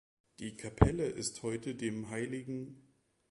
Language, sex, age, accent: German, male, 30-39, Deutschland Deutsch